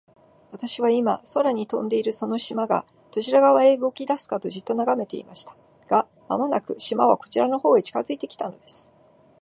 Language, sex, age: Japanese, female, 40-49